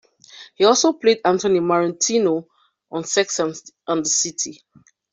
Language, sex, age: English, female, 30-39